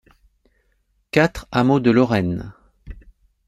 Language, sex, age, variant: French, male, 40-49, Français de métropole